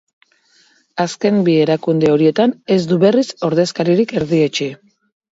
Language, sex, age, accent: Basque, female, 40-49, Mendebalekoa (Araba, Bizkaia, Gipuzkoako mendebaleko herri batzuk)